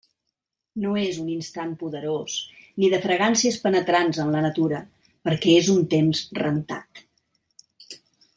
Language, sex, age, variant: Catalan, female, 60-69, Central